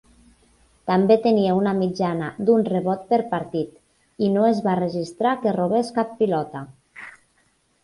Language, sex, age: Catalan, female, 30-39